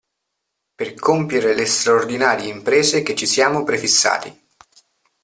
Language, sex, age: Italian, male, 40-49